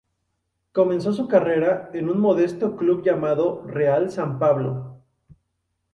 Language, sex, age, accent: Spanish, male, 19-29, México